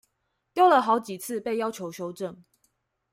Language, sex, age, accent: Chinese, female, 19-29, 出生地：臺中市